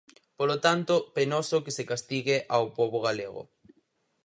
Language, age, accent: Galician, 19-29, Central (gheada)